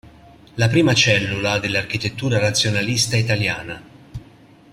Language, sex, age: Italian, male, 40-49